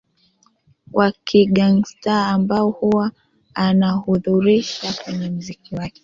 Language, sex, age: Swahili, female, 19-29